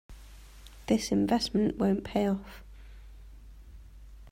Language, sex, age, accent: English, female, 30-39, England English